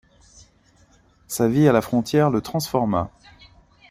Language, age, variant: French, 40-49, Français de métropole